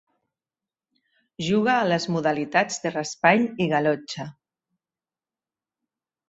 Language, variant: Catalan, Central